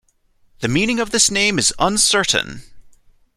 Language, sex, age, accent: English, male, 19-29, United States English